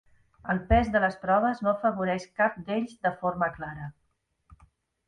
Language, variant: Catalan, Central